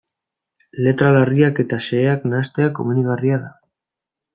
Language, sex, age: Basque, male, 19-29